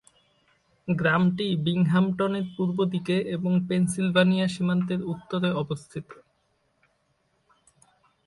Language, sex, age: Bengali, male, 30-39